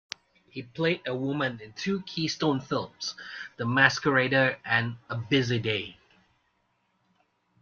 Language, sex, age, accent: English, male, 40-49, Malaysian English